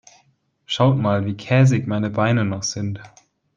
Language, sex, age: German, male, under 19